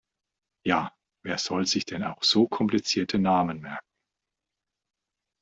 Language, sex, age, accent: German, male, 40-49, Deutschland Deutsch